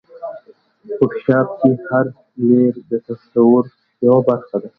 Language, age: Pashto, 19-29